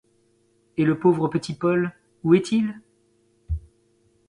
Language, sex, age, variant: French, male, 30-39, Français de métropole